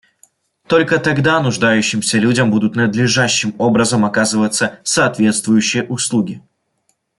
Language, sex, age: Russian, male, 19-29